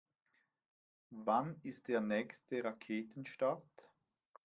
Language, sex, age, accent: German, male, 50-59, Schweizerdeutsch